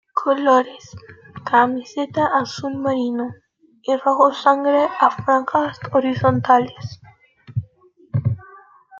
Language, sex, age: Spanish, female, 19-29